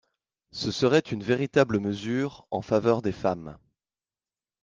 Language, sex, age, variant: French, male, 30-39, Français de métropole